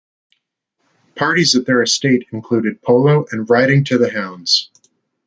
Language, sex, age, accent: English, male, 19-29, United States English